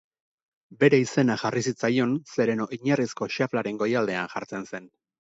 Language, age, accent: Basque, 40-49, Erdialdekoa edo Nafarra (Gipuzkoa, Nafarroa)